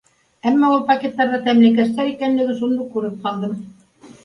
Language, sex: Bashkir, female